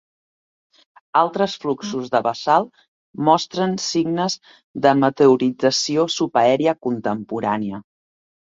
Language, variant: Catalan, Central